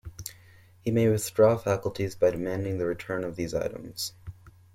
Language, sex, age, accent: English, male, 19-29, United States English